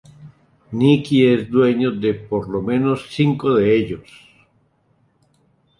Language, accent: Spanish, Andino-Pacífico: Colombia, Perú, Ecuador, oeste de Bolivia y Venezuela andina